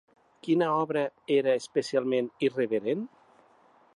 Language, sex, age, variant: Catalan, male, 60-69, Central